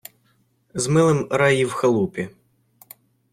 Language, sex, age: Ukrainian, male, under 19